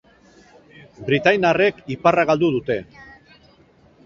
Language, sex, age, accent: Basque, male, 50-59, Erdialdekoa edo Nafarra (Gipuzkoa, Nafarroa)